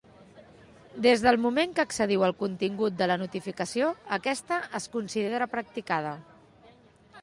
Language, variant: Catalan, Central